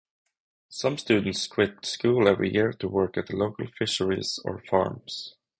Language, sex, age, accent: English, male, 19-29, United States English; England English